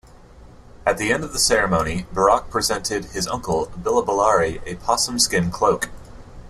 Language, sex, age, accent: English, male, 30-39, United States English